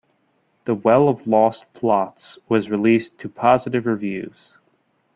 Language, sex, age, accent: English, male, 19-29, United States English